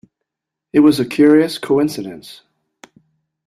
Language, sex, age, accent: English, male, 50-59, United States English